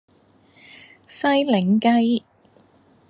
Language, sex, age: Cantonese, female, 30-39